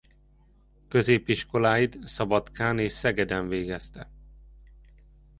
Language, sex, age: Hungarian, male, 30-39